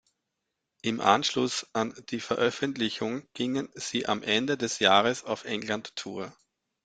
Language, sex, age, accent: German, male, 40-49, Österreichisches Deutsch